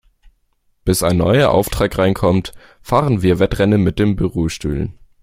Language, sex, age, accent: German, male, under 19, Deutschland Deutsch